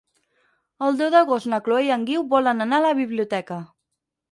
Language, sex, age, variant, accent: Catalan, female, 19-29, Central, central